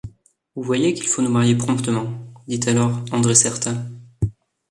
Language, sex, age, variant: French, male, 19-29, Français de métropole